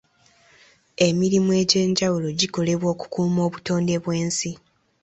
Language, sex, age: Ganda, female, 19-29